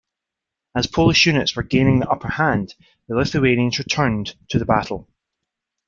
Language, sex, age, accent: English, male, 30-39, Scottish English